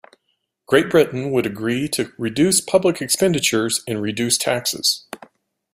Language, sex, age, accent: English, male, 50-59, United States English